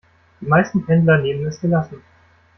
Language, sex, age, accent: German, male, 19-29, Deutschland Deutsch